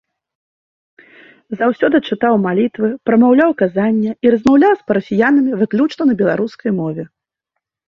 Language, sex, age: Belarusian, female, 30-39